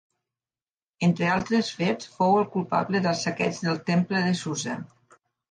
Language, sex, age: Catalan, female, 50-59